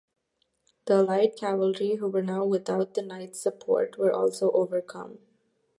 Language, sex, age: English, female, 19-29